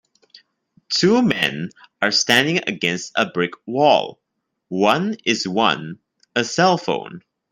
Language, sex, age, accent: English, male, 19-29, Malaysian English